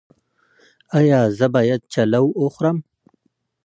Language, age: Pashto, 40-49